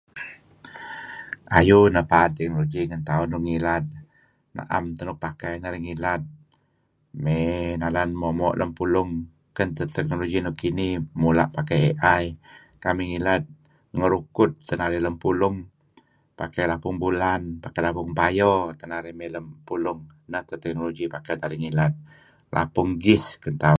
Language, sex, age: Kelabit, male, 50-59